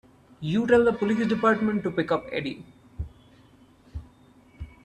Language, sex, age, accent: English, male, 19-29, India and South Asia (India, Pakistan, Sri Lanka)